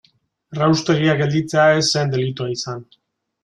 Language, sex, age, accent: Basque, male, 30-39, Erdialdekoa edo Nafarra (Gipuzkoa, Nafarroa)